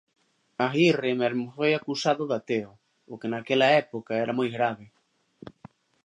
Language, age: Galician, 40-49